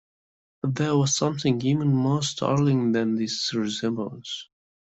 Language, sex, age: English, male, 19-29